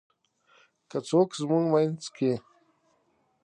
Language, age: Pashto, 30-39